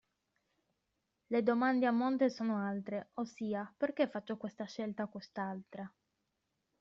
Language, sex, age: Italian, female, 19-29